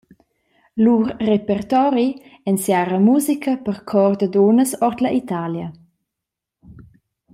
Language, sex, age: Romansh, female, 19-29